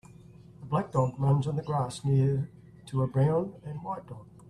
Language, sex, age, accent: English, male, 60-69, Australian English